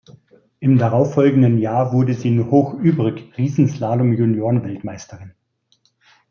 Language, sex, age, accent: German, male, 50-59, Deutschland Deutsch